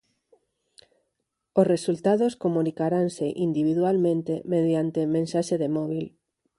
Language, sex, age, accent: Galician, female, 40-49, Normativo (estándar)